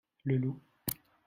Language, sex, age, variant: French, male, 19-29, Français de métropole